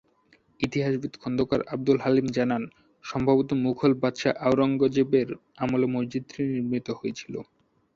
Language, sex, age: Bengali, male, 19-29